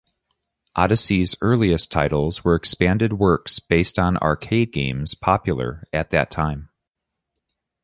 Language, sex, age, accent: English, male, 30-39, United States English